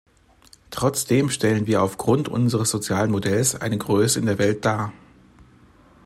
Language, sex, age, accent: German, male, 30-39, Deutschland Deutsch